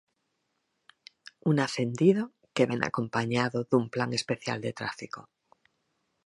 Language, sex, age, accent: Galician, female, 50-59, Normativo (estándar)